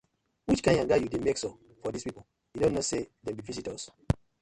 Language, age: Nigerian Pidgin, 40-49